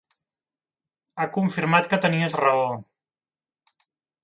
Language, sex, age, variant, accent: Catalan, male, 30-39, Central, central